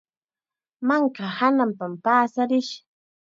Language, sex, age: Chiquián Ancash Quechua, female, 19-29